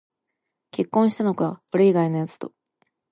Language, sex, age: Japanese, female, 19-29